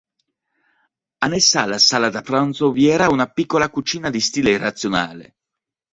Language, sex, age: Italian, male, 30-39